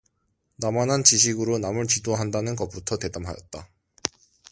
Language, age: Korean, 19-29